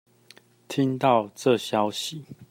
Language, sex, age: Chinese, male, 30-39